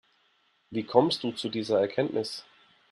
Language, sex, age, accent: German, male, 30-39, Deutschland Deutsch